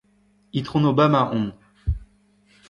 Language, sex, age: Breton, male, 19-29